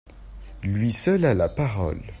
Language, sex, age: French, male, under 19